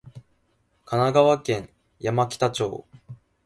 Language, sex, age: Japanese, male, 19-29